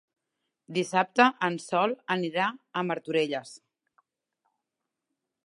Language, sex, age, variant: Catalan, female, 30-39, Central